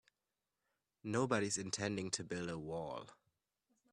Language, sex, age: English, male, under 19